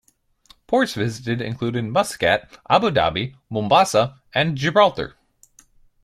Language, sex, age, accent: English, male, 19-29, United States English